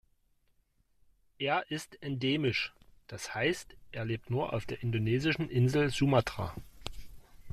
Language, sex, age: German, male, 40-49